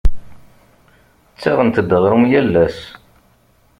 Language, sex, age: Kabyle, male, 40-49